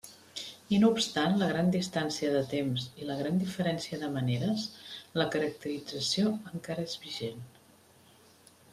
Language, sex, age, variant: Catalan, female, 50-59, Central